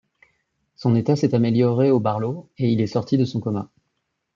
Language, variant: French, Français de métropole